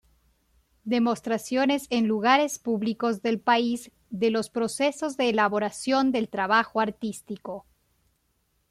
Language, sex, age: Spanish, female, 30-39